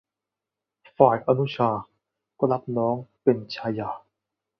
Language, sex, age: Thai, male, 19-29